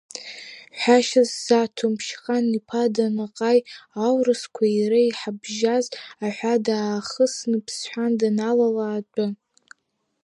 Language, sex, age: Abkhazian, female, under 19